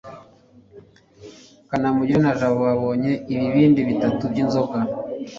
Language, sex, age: Kinyarwanda, male, 30-39